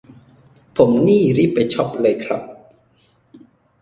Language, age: Thai, 19-29